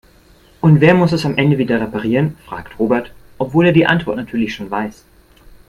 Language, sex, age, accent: German, male, 19-29, Deutschland Deutsch